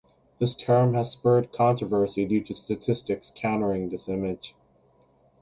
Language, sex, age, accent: English, male, under 19, United States English